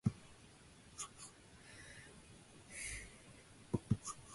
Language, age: English, 19-29